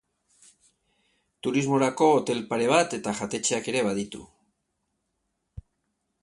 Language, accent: Basque, Erdialdekoa edo Nafarra (Gipuzkoa, Nafarroa)